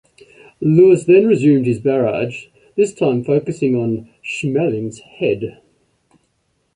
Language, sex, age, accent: English, male, 40-49, Australian English